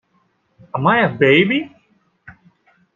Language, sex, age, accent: English, male, 19-29, India and South Asia (India, Pakistan, Sri Lanka)